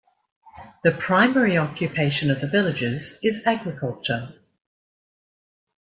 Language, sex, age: English, female, 50-59